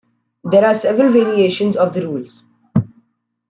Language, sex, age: English, male, under 19